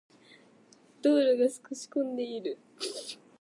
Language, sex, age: Japanese, female, 19-29